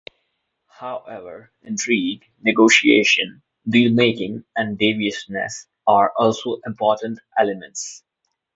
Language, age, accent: English, 19-29, India and South Asia (India, Pakistan, Sri Lanka)